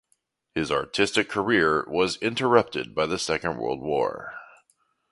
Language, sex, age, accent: English, male, 19-29, United States English